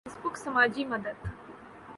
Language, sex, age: Urdu, female, 19-29